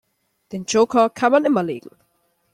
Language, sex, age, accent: German, male, under 19, Deutschland Deutsch